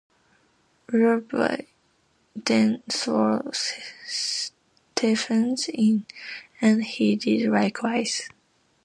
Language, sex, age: English, female, 19-29